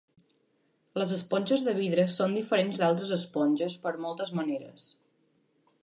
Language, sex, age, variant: Catalan, female, under 19, Central